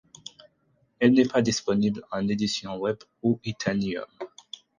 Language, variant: French, Français d'Afrique subsaharienne et des îles africaines